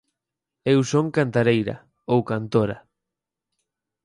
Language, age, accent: Galician, under 19, Normativo (estándar)